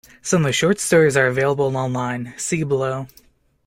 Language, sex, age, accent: English, male, 19-29, United States English